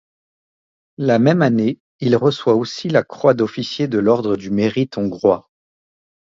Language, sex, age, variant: French, male, 30-39, Français de métropole